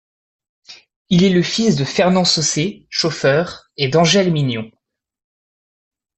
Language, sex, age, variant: French, male, 19-29, Français de métropole